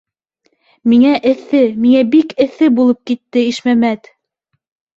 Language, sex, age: Bashkir, female, 19-29